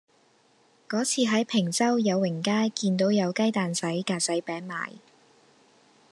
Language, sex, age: Cantonese, female, 19-29